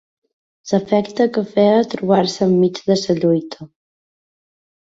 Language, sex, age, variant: Catalan, female, 19-29, Balear